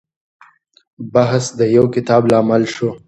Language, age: Pashto, 19-29